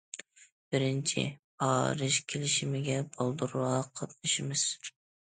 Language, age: Uyghur, 19-29